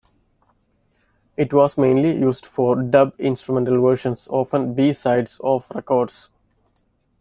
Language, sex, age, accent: English, male, 30-39, India and South Asia (India, Pakistan, Sri Lanka)